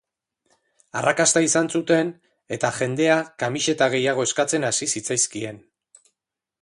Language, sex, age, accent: Basque, male, 40-49, Erdialdekoa edo Nafarra (Gipuzkoa, Nafarroa)